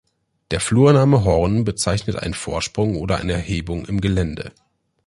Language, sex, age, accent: German, male, 19-29, Deutschland Deutsch